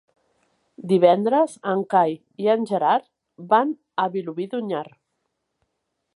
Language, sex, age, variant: Catalan, female, 40-49, Central